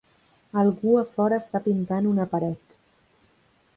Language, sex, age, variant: Catalan, female, 19-29, Central